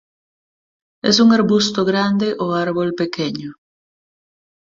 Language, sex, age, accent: Spanish, female, 40-49, América central